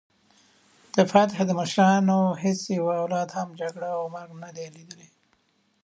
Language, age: Pashto, 40-49